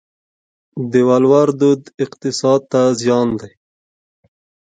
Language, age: Pashto, 19-29